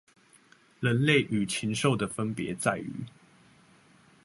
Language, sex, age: Chinese, male, 19-29